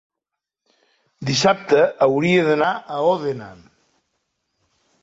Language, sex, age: Catalan, male, 60-69